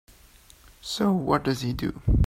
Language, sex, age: English, male, 19-29